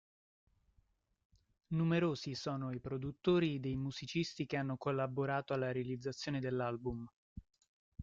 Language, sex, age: Italian, male, 30-39